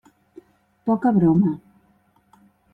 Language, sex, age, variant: Catalan, female, 50-59, Central